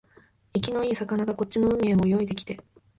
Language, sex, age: Japanese, female, 19-29